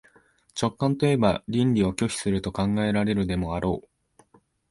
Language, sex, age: Japanese, male, 19-29